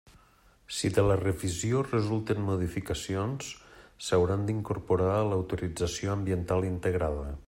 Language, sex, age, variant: Catalan, male, 50-59, Nord-Occidental